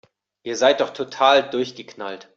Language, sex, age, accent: German, male, 40-49, Deutschland Deutsch